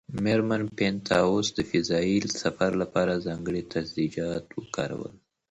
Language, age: Pashto, 30-39